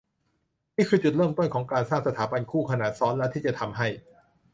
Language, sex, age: Thai, male, 19-29